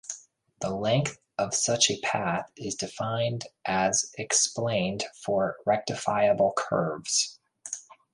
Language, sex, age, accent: English, male, 30-39, United States English